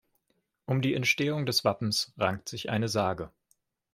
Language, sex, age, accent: German, male, 19-29, Deutschland Deutsch